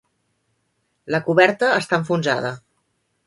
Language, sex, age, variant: Catalan, male, 50-59, Central